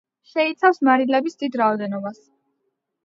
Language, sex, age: Georgian, female, under 19